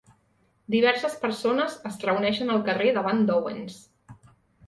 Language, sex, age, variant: Catalan, female, 19-29, Central